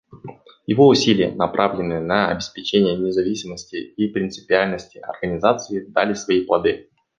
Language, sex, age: Russian, male, 19-29